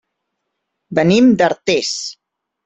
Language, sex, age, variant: Catalan, female, 40-49, Central